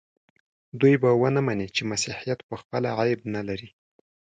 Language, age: Pashto, 19-29